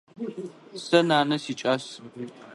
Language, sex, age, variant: Adyghe, male, under 19, Адыгабзэ (Кирил, пстэумэ зэдыряе)